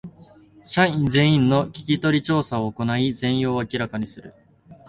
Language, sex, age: Japanese, male, 19-29